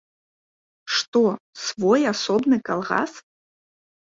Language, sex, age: Belarusian, female, 30-39